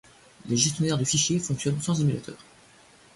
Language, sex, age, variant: French, male, 19-29, Français de métropole